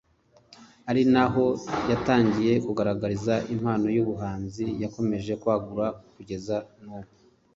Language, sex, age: Kinyarwanda, male, 40-49